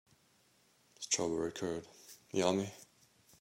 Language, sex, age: English, male, 30-39